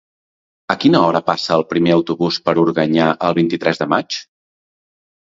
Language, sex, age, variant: Catalan, male, 40-49, Central